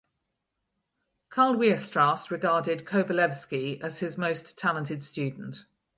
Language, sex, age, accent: English, female, 50-59, Welsh English